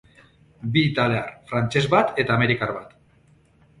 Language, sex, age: Basque, male, 40-49